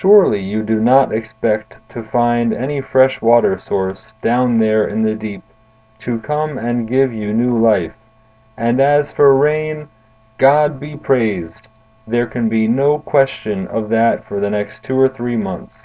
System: none